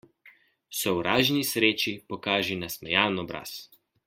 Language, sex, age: Slovenian, male, 19-29